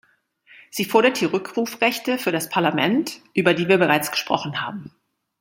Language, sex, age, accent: German, female, 40-49, Deutschland Deutsch